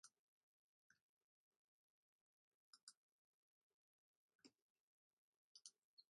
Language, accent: English, United States English